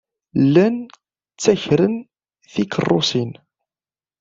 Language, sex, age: Kabyle, male, 19-29